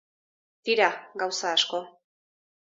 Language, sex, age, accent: Basque, female, 50-59, Erdialdekoa edo Nafarra (Gipuzkoa, Nafarroa)